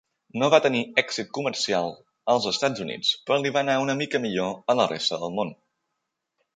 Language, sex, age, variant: Catalan, male, 19-29, Balear